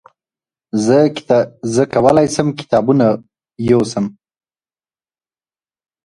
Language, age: Pashto, 19-29